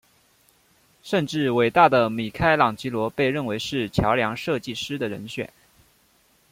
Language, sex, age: Chinese, male, 19-29